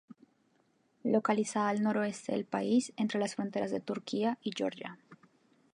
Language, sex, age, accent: Spanish, female, 19-29, Andino-Pacífico: Colombia, Perú, Ecuador, oeste de Bolivia y Venezuela andina